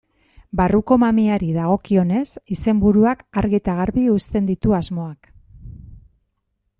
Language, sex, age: Basque, female, 50-59